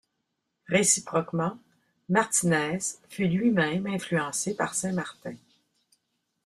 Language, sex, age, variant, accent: French, female, 50-59, Français d'Amérique du Nord, Français du Canada